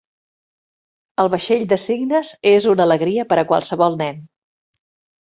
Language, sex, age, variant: Catalan, female, 50-59, Central